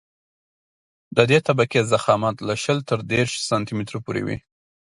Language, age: Pashto, 19-29